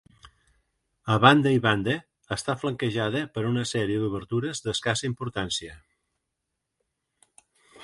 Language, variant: Catalan, Central